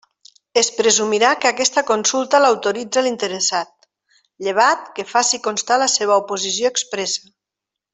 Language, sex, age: Catalan, female, 50-59